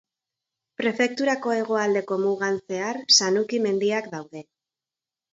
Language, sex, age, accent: Basque, female, 40-49, Erdialdekoa edo Nafarra (Gipuzkoa, Nafarroa)